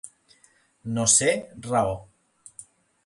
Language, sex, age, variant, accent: Catalan, male, 30-39, Central, central